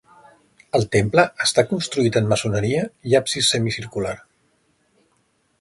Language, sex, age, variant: Catalan, male, 50-59, Central